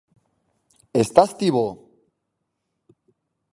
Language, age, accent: Galician, 19-29, Normativo (estándar)